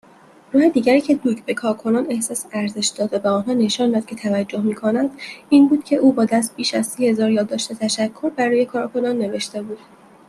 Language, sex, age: Persian, female, 19-29